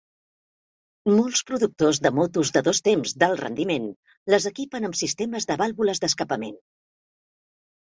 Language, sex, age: Catalan, female, 50-59